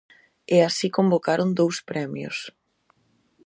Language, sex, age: Galician, female, 19-29